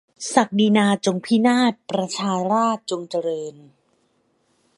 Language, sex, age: Thai, female, 19-29